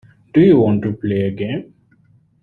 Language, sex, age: English, male, 30-39